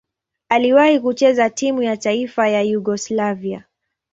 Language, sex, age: Swahili, female, 19-29